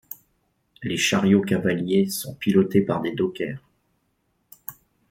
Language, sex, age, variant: French, male, 40-49, Français de métropole